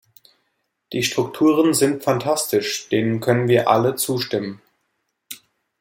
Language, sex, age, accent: German, male, 19-29, Deutschland Deutsch